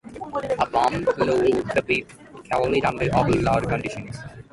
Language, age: English, 19-29